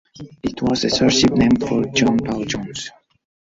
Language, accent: English, United States English